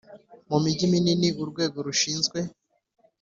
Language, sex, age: Kinyarwanda, male, 30-39